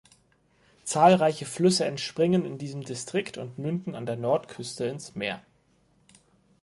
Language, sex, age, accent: German, male, 19-29, Deutschland Deutsch